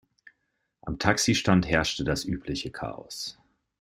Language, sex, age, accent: German, male, 30-39, Deutschland Deutsch